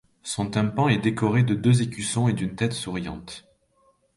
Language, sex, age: French, male, 30-39